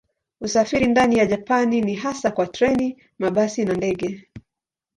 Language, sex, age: Swahili, female, 50-59